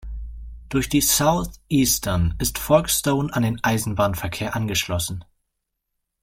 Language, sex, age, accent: German, male, 19-29, Deutschland Deutsch